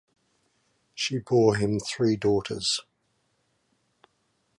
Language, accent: English, Australian English